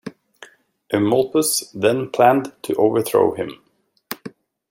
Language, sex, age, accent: English, male, 40-49, United States English